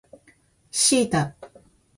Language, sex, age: Japanese, female, 50-59